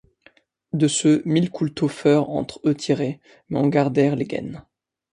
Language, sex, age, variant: French, male, 19-29, Français de métropole